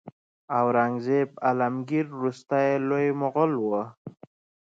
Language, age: Pashto, 30-39